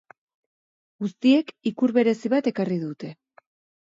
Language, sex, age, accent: Basque, female, 40-49, Erdialdekoa edo Nafarra (Gipuzkoa, Nafarroa)